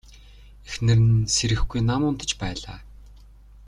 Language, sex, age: Mongolian, male, 19-29